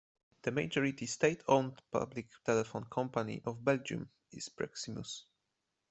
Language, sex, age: English, male, 19-29